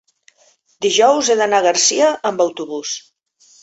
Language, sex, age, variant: Catalan, female, 50-59, Central